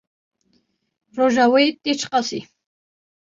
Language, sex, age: Kurdish, female, 19-29